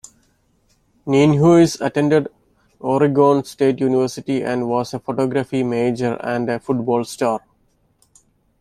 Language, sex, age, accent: English, male, 30-39, India and South Asia (India, Pakistan, Sri Lanka)